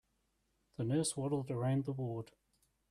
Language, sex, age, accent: English, male, 30-39, Welsh English